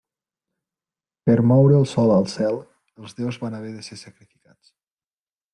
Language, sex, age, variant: Catalan, male, 19-29, Nord-Occidental